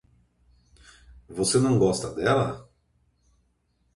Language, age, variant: Portuguese, 30-39, Portuguese (Brasil)